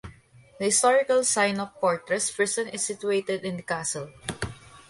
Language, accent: English, United States English; Filipino